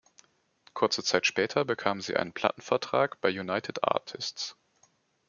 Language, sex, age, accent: German, male, 19-29, Deutschland Deutsch